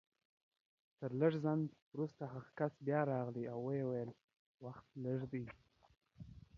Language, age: Pashto, under 19